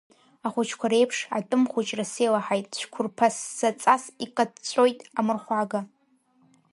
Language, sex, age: Abkhazian, female, 19-29